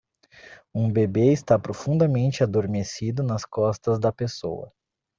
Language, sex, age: Portuguese, male, 19-29